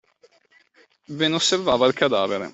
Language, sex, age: Italian, male, 19-29